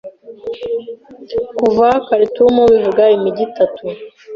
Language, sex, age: Kinyarwanda, female, 19-29